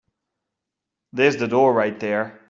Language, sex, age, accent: English, male, 30-39, United States English